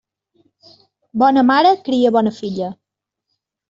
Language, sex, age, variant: Catalan, female, 40-49, Central